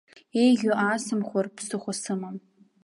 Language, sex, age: Abkhazian, female, 19-29